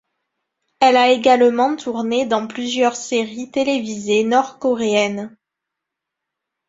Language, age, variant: French, 19-29, Français de métropole